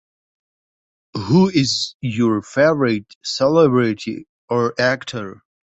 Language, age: English, 30-39